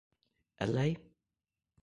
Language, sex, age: Italian, male, 19-29